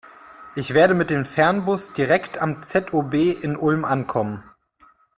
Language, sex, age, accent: German, male, 30-39, Deutschland Deutsch